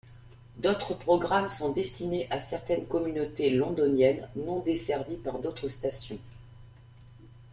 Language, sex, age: French, female, 50-59